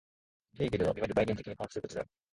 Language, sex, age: Japanese, male, 19-29